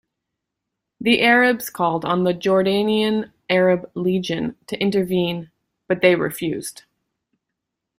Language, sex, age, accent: English, female, 30-39, Canadian English